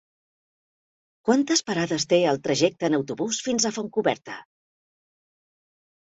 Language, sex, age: Catalan, female, 50-59